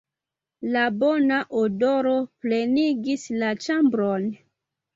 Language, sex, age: Esperanto, female, 19-29